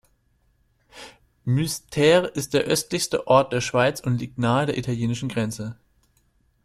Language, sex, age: German, male, 19-29